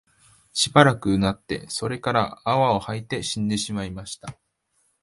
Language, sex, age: Japanese, male, 19-29